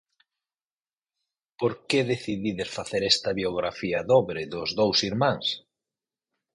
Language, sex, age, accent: Galician, male, 50-59, Normativo (estándar)